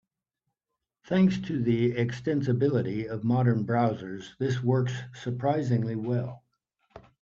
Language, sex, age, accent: English, male, 60-69, United States English